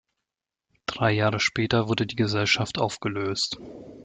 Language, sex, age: German, male, 30-39